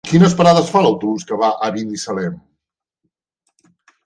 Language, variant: Catalan, Central